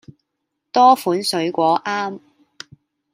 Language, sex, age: Cantonese, female, 19-29